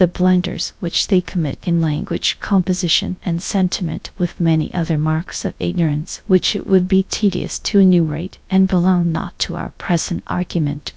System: TTS, GradTTS